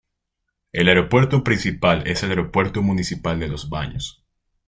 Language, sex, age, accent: Spanish, male, 19-29, Andino-Pacífico: Colombia, Perú, Ecuador, oeste de Bolivia y Venezuela andina